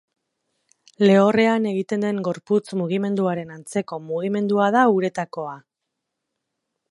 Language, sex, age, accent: Basque, female, 40-49, Erdialdekoa edo Nafarra (Gipuzkoa, Nafarroa)